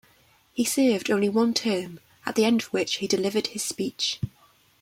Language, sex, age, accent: English, female, 19-29, England English